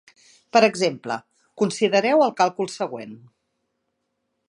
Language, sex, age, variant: Catalan, female, 50-59, Central